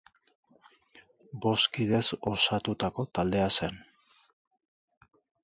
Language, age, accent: Basque, 50-59, Mendebalekoa (Araba, Bizkaia, Gipuzkoako mendebaleko herri batzuk)